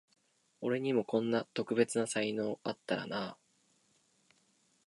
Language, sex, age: Japanese, male, 19-29